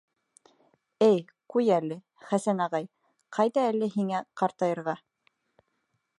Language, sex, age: Bashkir, female, 19-29